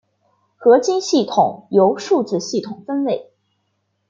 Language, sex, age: Chinese, female, 19-29